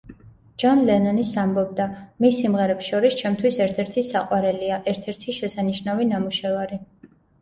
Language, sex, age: Georgian, female, 19-29